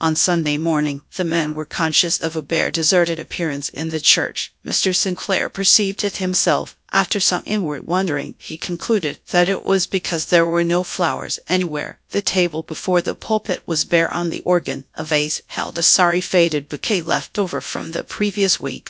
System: TTS, GradTTS